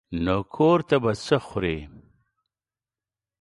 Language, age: Pashto, 40-49